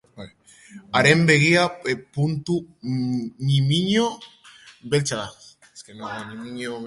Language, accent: Basque, Mendebalekoa (Araba, Bizkaia, Gipuzkoako mendebaleko herri batzuk)